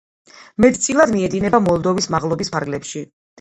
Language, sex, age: Georgian, female, 40-49